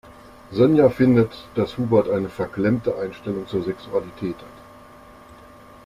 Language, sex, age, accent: German, male, 50-59, Deutschland Deutsch